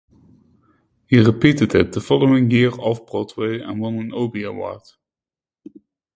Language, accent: English, Dutch